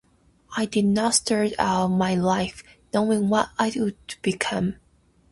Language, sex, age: English, female, 19-29